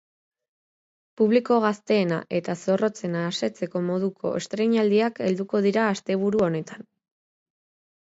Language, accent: Basque, Erdialdekoa edo Nafarra (Gipuzkoa, Nafarroa)